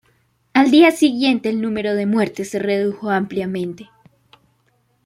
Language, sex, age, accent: Spanish, female, under 19, Caribe: Cuba, Venezuela, Puerto Rico, República Dominicana, Panamá, Colombia caribeña, México caribeño, Costa del golfo de México